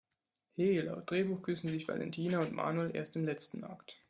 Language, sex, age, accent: German, male, 19-29, Deutschland Deutsch